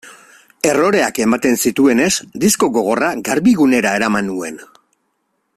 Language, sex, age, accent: Basque, male, 40-49, Mendebalekoa (Araba, Bizkaia, Gipuzkoako mendebaleko herri batzuk)